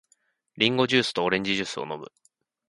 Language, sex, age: Japanese, male, 19-29